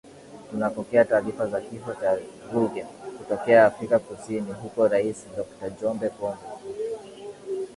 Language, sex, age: Swahili, male, 19-29